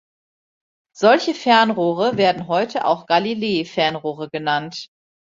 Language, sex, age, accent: German, female, 40-49, Deutschland Deutsch